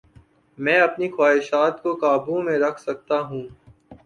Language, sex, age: Urdu, male, 19-29